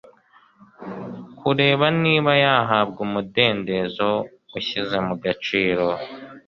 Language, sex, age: Kinyarwanda, male, 19-29